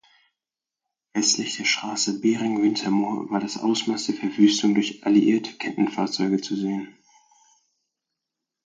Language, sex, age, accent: German, male, 19-29, Deutschland Deutsch